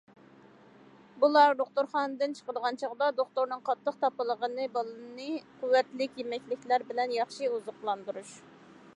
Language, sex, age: Uyghur, female, 30-39